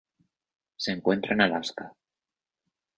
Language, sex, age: Spanish, male, 19-29